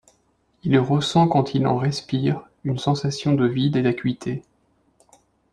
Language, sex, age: French, male, 30-39